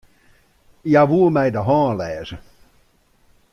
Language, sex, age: Western Frisian, male, 60-69